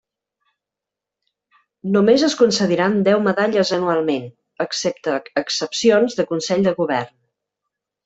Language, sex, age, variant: Catalan, female, 40-49, Central